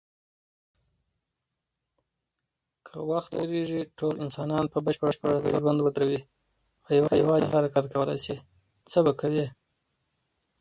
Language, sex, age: Pashto, male, 30-39